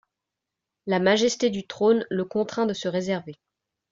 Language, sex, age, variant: French, female, 19-29, Français de métropole